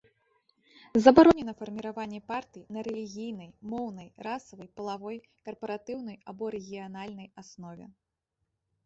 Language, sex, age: Belarusian, female, 19-29